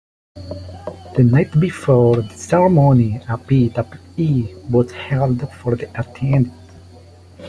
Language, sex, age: English, male, 19-29